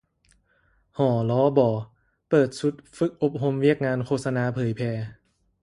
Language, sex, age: Lao, male, 19-29